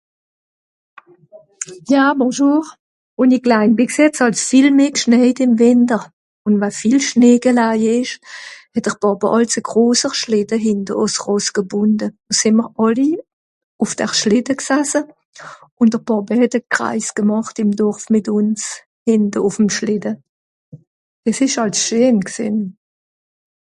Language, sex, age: Swiss German, female, 70-79